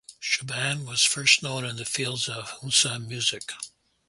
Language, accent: English, Canadian English